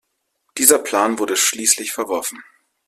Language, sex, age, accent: German, male, 30-39, Deutschland Deutsch